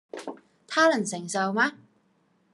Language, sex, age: Cantonese, female, 19-29